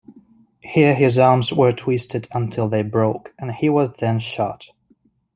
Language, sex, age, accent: English, male, 19-29, England English